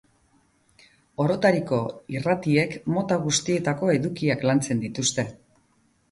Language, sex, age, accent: Basque, female, 50-59, Mendebalekoa (Araba, Bizkaia, Gipuzkoako mendebaleko herri batzuk)